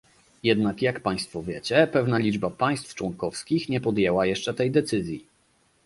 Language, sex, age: Polish, male, 30-39